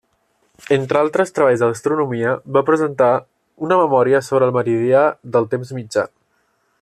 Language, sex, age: Catalan, male, 19-29